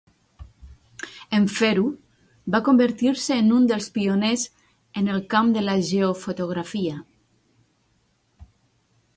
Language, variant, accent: Catalan, Central, central